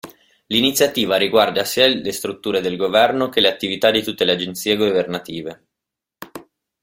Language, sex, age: Italian, male, 19-29